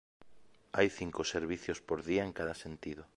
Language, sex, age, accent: Spanish, male, 30-39, España: Sur peninsular (Andalucia, Extremadura, Murcia)